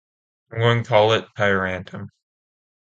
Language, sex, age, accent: English, male, under 19, United States English